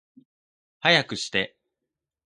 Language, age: Japanese, 19-29